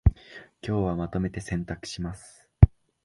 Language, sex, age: Japanese, male, 19-29